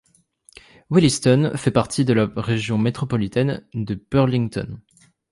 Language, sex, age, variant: French, male, 19-29, Français de métropole